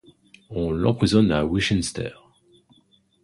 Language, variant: French, Français de métropole